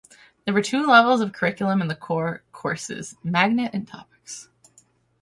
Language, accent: English, United States English; Midwestern